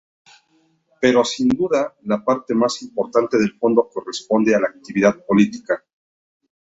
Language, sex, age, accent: Spanish, male, 40-49, México